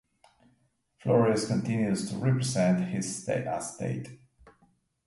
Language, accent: English, Canadian English